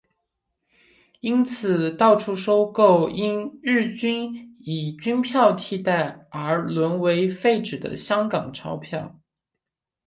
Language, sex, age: Chinese, male, 19-29